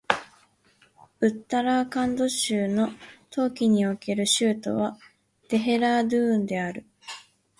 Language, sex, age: Japanese, female, 19-29